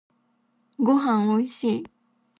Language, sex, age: Japanese, female, under 19